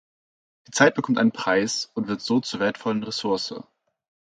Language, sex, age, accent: German, male, 19-29, Deutschland Deutsch